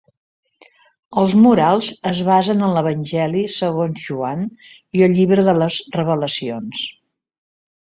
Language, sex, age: Catalan, female, 70-79